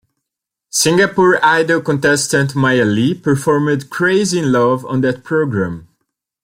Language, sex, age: English, male, 30-39